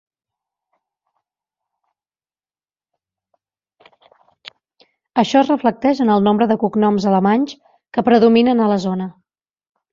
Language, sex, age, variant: Catalan, female, 40-49, Central